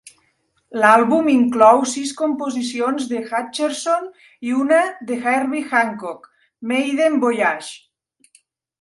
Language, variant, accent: Catalan, Nord-Occidental, Tortosí